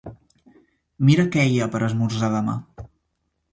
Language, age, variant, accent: Catalan, under 19, Central, central